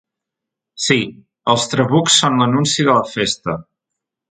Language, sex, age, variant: Catalan, male, 30-39, Central